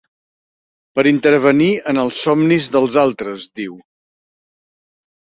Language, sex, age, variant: Catalan, male, 60-69, Central